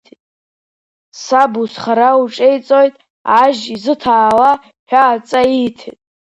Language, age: Abkhazian, under 19